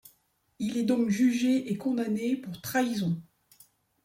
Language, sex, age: French, female, 50-59